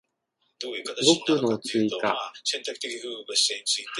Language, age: Japanese, 40-49